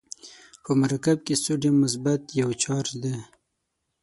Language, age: Pashto, 19-29